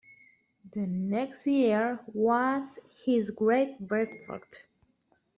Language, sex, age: English, female, 19-29